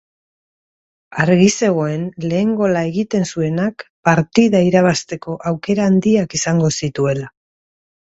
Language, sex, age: Basque, female, 50-59